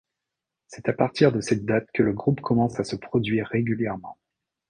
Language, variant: French, Français de métropole